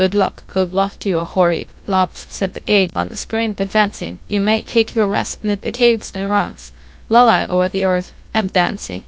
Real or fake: fake